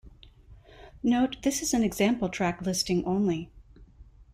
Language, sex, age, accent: English, female, 50-59, United States English